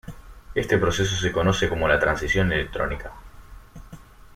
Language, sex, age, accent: Spanish, male, 19-29, Rioplatense: Argentina, Uruguay, este de Bolivia, Paraguay